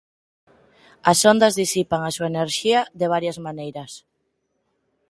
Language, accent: Galician, Neofalante